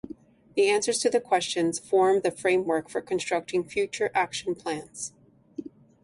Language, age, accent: English, 40-49, United States English